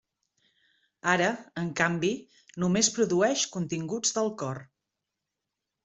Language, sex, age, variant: Catalan, female, 50-59, Central